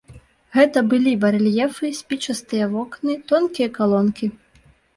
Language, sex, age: Belarusian, female, 19-29